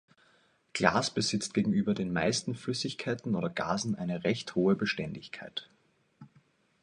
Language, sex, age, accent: German, male, 19-29, Österreichisches Deutsch